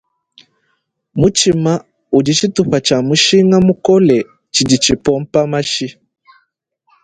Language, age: Luba-Lulua, 19-29